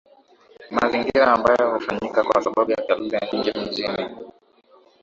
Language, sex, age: Swahili, male, 19-29